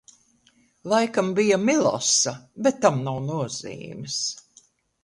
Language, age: Latvian, 80-89